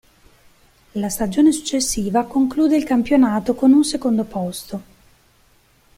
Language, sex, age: Italian, female, 40-49